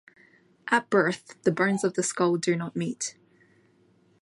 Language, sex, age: English, female, 19-29